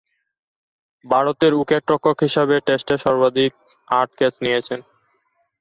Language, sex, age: Bengali, male, 19-29